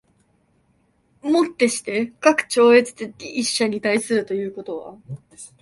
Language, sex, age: Japanese, female, 19-29